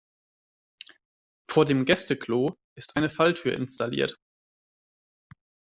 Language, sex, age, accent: German, male, 19-29, Deutschland Deutsch